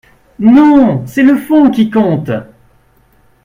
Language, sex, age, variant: French, male, 30-39, Français de métropole